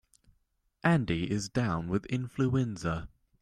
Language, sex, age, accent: English, male, under 19, England English